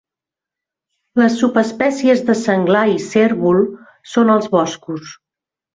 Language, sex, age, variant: Catalan, female, 40-49, Central